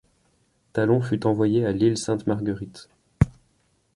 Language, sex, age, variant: French, male, 30-39, Français de métropole